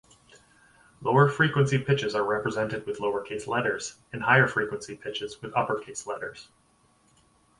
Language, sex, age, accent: English, male, 30-39, Canadian English